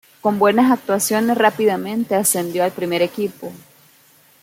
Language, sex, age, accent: Spanish, female, 19-29, América central